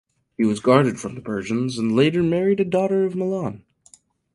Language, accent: English, United States English